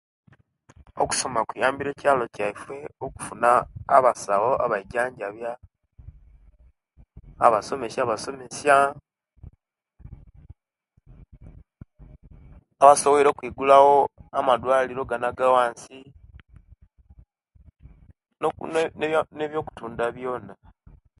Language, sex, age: Kenyi, male, under 19